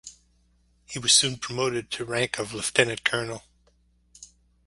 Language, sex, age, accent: English, male, 50-59, Canadian English